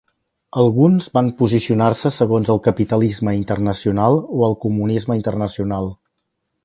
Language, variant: Catalan, Central